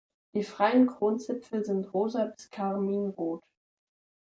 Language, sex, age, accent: German, male, under 19, Deutschland Deutsch